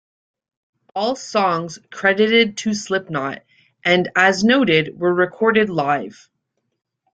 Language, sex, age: English, female, 30-39